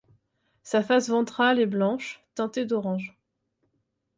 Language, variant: French, Français de métropole